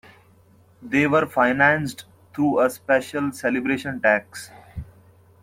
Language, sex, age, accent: English, male, 19-29, India and South Asia (India, Pakistan, Sri Lanka)